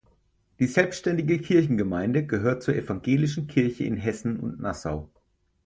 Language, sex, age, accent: German, male, 30-39, Deutschland Deutsch